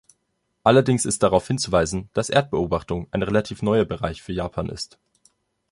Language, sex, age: German, male, 19-29